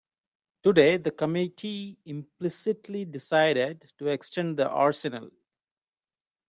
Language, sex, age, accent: English, male, 30-39, India and South Asia (India, Pakistan, Sri Lanka)